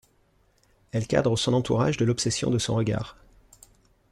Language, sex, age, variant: French, male, 40-49, Français de métropole